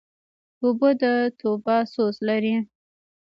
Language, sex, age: Pashto, female, 19-29